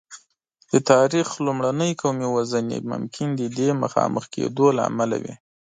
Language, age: Pashto, 19-29